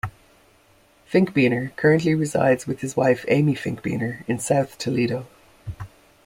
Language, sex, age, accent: English, female, 50-59, Irish English